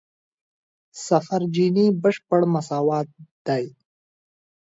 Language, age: Pashto, under 19